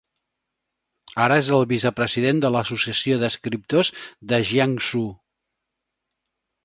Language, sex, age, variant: Catalan, male, 50-59, Central